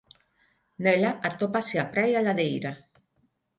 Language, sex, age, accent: Galician, female, 50-59, Neofalante